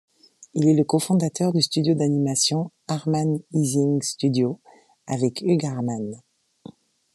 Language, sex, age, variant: French, female, 40-49, Français de métropole